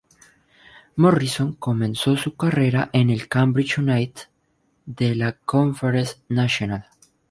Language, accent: Spanish, Caribe: Cuba, Venezuela, Puerto Rico, República Dominicana, Panamá, Colombia caribeña, México caribeño, Costa del golfo de México